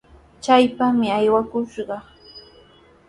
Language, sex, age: Sihuas Ancash Quechua, female, 19-29